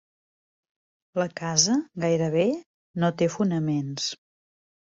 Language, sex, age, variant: Catalan, female, 40-49, Central